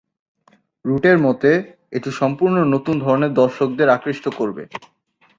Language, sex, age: Bengali, male, 19-29